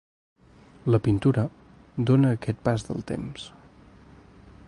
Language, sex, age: Catalan, male, 19-29